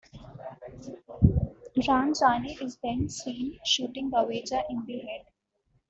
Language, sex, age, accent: English, female, 19-29, India and South Asia (India, Pakistan, Sri Lanka)